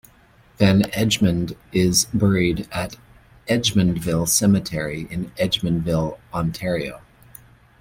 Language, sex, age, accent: English, male, 50-59, Canadian English